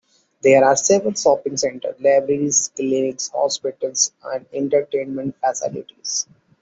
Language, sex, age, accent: English, male, 30-39, India and South Asia (India, Pakistan, Sri Lanka)